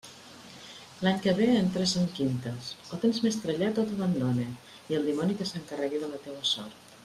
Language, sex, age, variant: Catalan, female, 50-59, Central